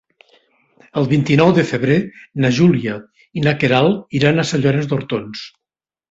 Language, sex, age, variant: Catalan, male, 60-69, Nord-Occidental